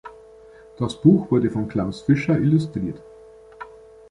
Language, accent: German, Deutschland Deutsch